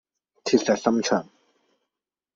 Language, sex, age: Cantonese, male, 30-39